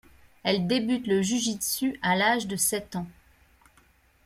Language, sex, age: French, female, 40-49